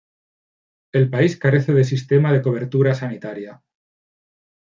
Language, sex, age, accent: Spanish, male, 40-49, España: Norte peninsular (Asturias, Castilla y León, Cantabria, País Vasco, Navarra, Aragón, La Rioja, Guadalajara, Cuenca)